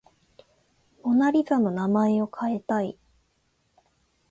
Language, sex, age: Japanese, female, 19-29